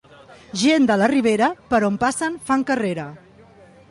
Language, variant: Catalan, Central